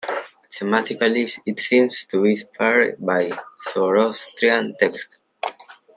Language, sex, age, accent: English, male, under 19, United States English